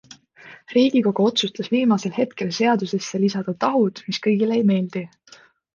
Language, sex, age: Estonian, female, 19-29